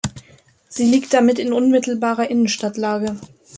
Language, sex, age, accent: German, female, 19-29, Deutschland Deutsch